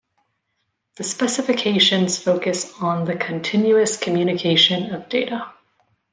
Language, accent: English, Canadian English